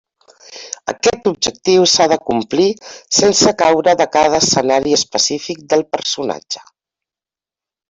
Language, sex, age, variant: Catalan, female, 40-49, Central